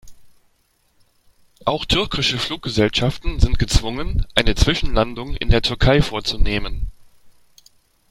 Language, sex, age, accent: German, male, 30-39, Deutschland Deutsch